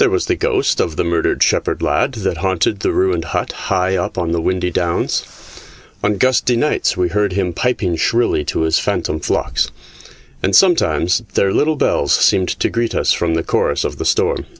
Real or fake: real